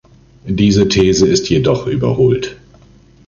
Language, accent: German, Deutschland Deutsch